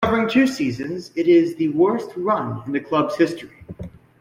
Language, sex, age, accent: English, male, under 19, United States English